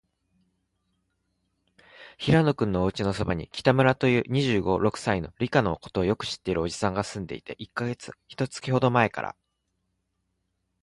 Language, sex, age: Japanese, male, 40-49